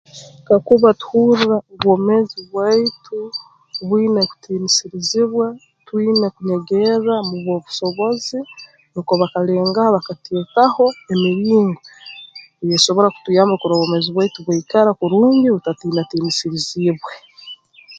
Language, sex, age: Tooro, female, 19-29